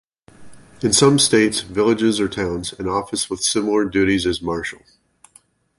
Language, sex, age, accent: English, male, 50-59, United States English